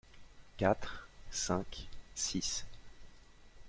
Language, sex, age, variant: French, male, 19-29, Français de métropole